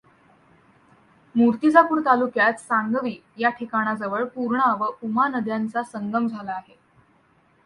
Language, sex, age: Marathi, female, under 19